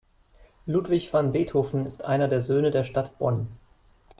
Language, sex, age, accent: German, male, 19-29, Deutschland Deutsch